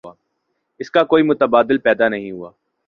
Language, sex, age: Urdu, male, 19-29